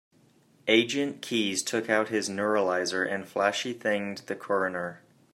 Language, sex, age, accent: English, male, 19-29, United States English